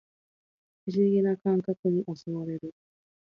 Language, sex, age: Japanese, female, 30-39